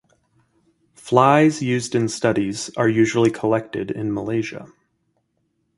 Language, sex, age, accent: English, male, 30-39, United States English